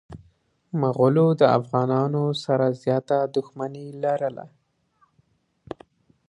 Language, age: Pashto, 19-29